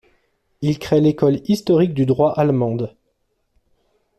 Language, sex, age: French, male, 40-49